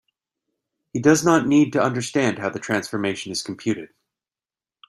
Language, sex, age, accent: English, male, 30-39, United States English